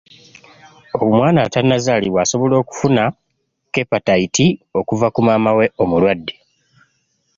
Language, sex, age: Ganda, male, 19-29